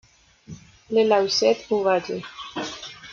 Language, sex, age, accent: Spanish, female, 19-29, Andino-Pacífico: Colombia, Perú, Ecuador, oeste de Bolivia y Venezuela andina